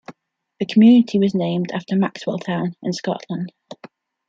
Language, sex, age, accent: English, female, 19-29, England English